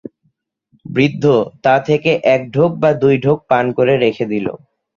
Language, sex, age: Bengali, male, 19-29